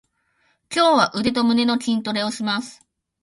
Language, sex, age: Japanese, female, 40-49